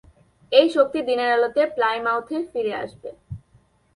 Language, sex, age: Bengali, female, under 19